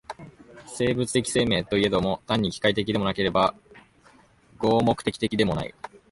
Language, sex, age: Japanese, male, 19-29